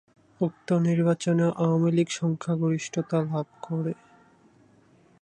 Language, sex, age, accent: Bengali, male, 19-29, প্রমিত বাংলা